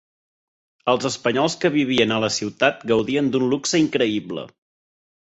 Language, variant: Catalan, Central